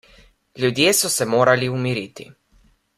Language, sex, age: Slovenian, male, under 19